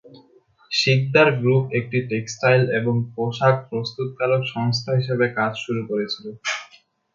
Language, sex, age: Bengali, male, 19-29